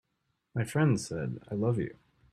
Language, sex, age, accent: English, male, 30-39, United States English